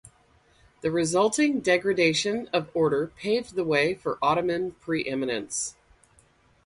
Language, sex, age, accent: English, female, 50-59, United States English